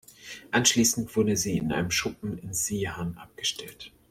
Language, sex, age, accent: German, male, 30-39, Deutschland Deutsch